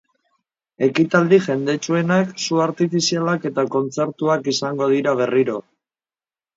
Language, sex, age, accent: Basque, female, 50-59, Mendebalekoa (Araba, Bizkaia, Gipuzkoako mendebaleko herri batzuk)